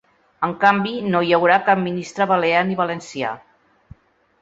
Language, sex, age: Catalan, female, 60-69